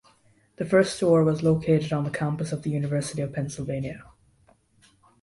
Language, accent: English, Irish English